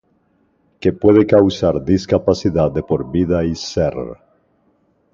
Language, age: Spanish, 50-59